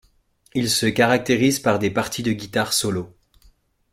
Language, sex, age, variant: French, male, 40-49, Français de métropole